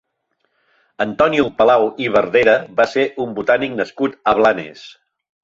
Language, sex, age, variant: Catalan, male, 60-69, Central